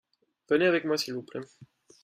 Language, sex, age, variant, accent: French, male, 19-29, Français d'Europe, Français de Belgique